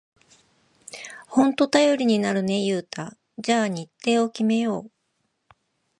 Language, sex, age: Japanese, female, 50-59